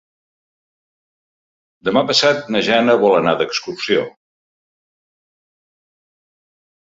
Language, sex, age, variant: Catalan, male, 70-79, Central